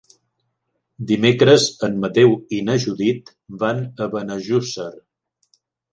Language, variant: Catalan, Central